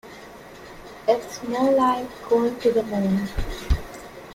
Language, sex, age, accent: English, female, 19-29, India and South Asia (India, Pakistan, Sri Lanka)